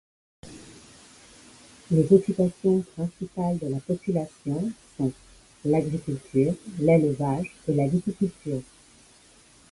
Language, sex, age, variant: French, female, 50-59, Français de métropole